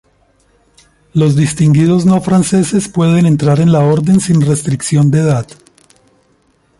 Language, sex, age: Spanish, male, 50-59